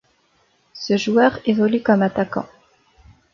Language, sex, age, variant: French, female, 30-39, Français de métropole